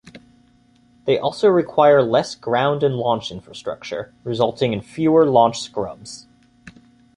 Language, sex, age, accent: English, male, 19-29, United States English